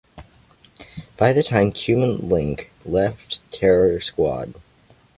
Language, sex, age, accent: English, male, under 19, United States English